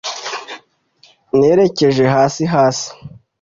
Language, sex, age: Kinyarwanda, male, 50-59